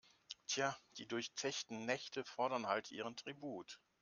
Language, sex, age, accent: German, male, 60-69, Deutschland Deutsch